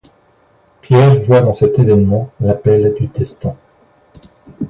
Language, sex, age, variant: French, male, 40-49, Français de métropole